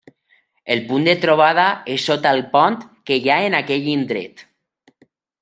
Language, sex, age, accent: Catalan, male, 30-39, valencià